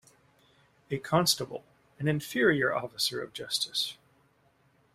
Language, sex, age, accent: English, male, 40-49, United States English